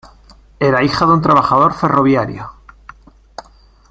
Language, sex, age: Spanish, male, 40-49